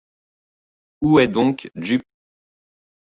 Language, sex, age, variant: French, male, 30-39, Français de métropole